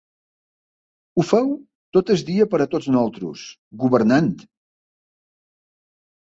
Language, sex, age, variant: Catalan, male, 60-69, Balear